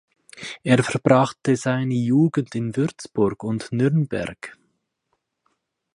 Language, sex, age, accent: German, male, 30-39, Schweizerdeutsch